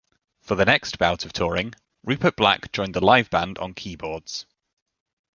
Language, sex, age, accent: English, male, 19-29, England English